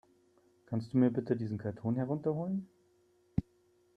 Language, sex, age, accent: German, male, 30-39, Deutschland Deutsch